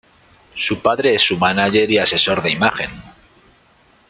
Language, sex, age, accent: Spanish, male, 30-39, España: Centro-Sur peninsular (Madrid, Toledo, Castilla-La Mancha)